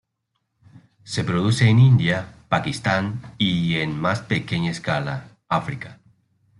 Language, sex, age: Spanish, male, 30-39